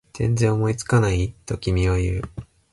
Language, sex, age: Japanese, male, 19-29